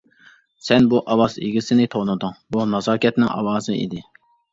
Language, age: Uyghur, 19-29